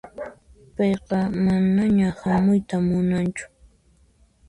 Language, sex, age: Puno Quechua, female, 19-29